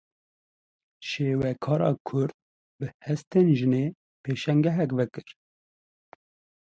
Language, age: Kurdish, 30-39